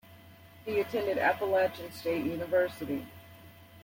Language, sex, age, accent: English, female, 40-49, United States English